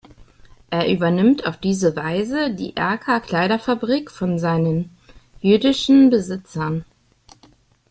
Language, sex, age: German, female, 30-39